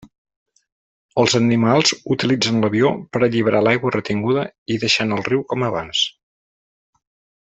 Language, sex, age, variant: Catalan, male, 50-59, Central